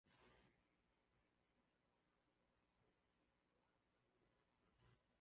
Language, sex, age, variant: Swahili, male, 30-39, Kiswahili Sanifu (EA)